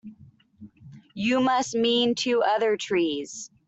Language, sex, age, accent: English, male, under 19, United States English